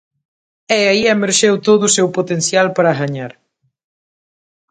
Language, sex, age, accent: Galician, female, 30-39, Atlántico (seseo e gheada)